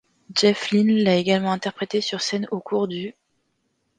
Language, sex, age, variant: French, female, 40-49, Français de métropole